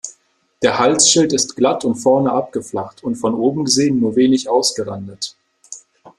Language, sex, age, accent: German, male, 19-29, Deutschland Deutsch